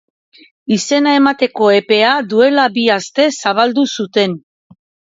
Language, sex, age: Basque, female, 40-49